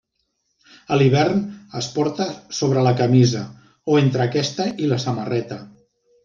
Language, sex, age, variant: Catalan, male, 50-59, Central